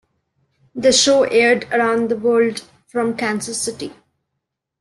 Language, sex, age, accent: English, female, 19-29, India and South Asia (India, Pakistan, Sri Lanka)